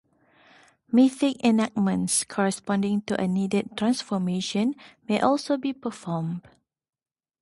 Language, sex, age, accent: English, female, 30-39, Malaysian English